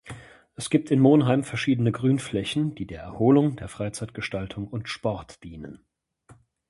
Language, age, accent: German, 40-49, Deutschland Deutsch